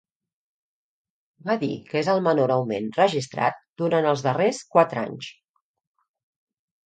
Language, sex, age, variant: Catalan, female, 50-59, Central